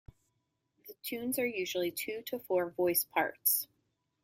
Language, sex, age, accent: English, female, 30-39, United States English